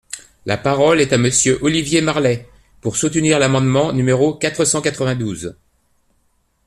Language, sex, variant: French, male, Français de métropole